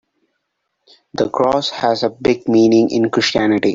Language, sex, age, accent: English, male, 19-29, India and South Asia (India, Pakistan, Sri Lanka)